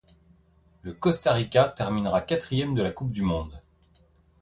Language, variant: French, Français de métropole